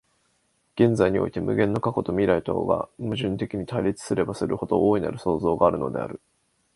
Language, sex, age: Japanese, male, 19-29